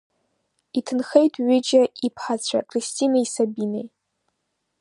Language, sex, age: Abkhazian, female, under 19